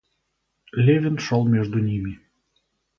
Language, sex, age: Russian, male, 19-29